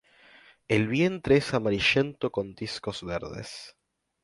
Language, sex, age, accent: Spanish, male, under 19, Rioplatense: Argentina, Uruguay, este de Bolivia, Paraguay